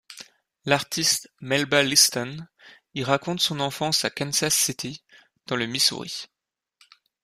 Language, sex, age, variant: French, male, 19-29, Français de métropole